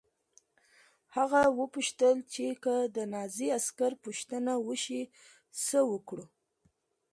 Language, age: Pashto, 19-29